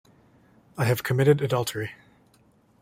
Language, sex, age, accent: English, male, 19-29, Canadian English